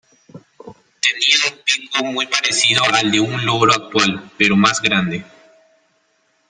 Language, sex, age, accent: Spanish, male, 19-29, Andino-Pacífico: Colombia, Perú, Ecuador, oeste de Bolivia y Venezuela andina